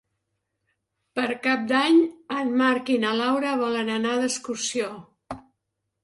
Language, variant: Catalan, Central